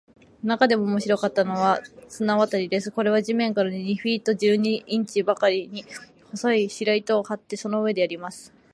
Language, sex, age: Japanese, female, 19-29